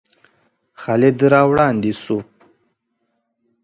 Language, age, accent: Pashto, 19-29, کندهارۍ لهجه